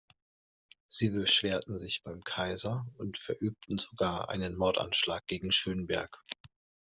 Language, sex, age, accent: German, male, 40-49, Deutschland Deutsch